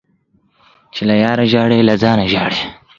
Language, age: Pashto, under 19